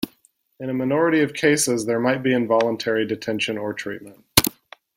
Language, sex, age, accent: English, male, 30-39, United States English